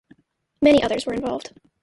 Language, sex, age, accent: English, female, under 19, United States English